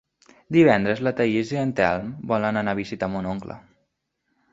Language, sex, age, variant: Catalan, male, under 19, Nord-Occidental